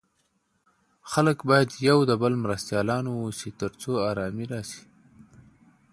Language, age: Pashto, 30-39